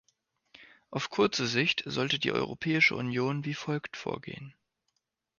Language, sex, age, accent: German, male, 19-29, Deutschland Deutsch